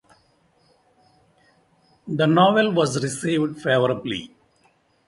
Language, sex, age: English, male, 19-29